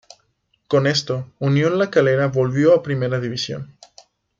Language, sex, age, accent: Spanish, female, 19-29, México